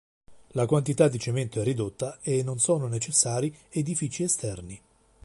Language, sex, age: Italian, male, 50-59